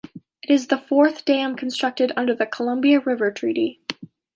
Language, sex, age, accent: English, female, 19-29, United States English